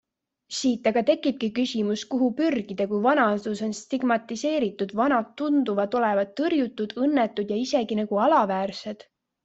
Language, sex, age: Estonian, female, 19-29